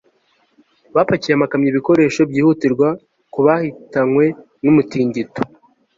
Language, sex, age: Kinyarwanda, male, 19-29